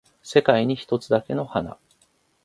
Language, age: Japanese, 40-49